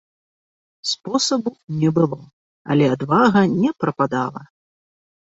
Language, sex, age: Belarusian, female, 40-49